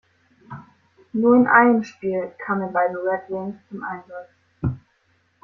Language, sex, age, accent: German, female, under 19, Deutschland Deutsch